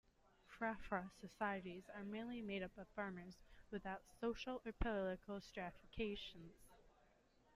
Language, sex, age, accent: English, female, 19-29, United States English